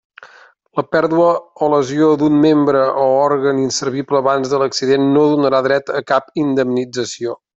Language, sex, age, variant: Catalan, male, 30-39, Central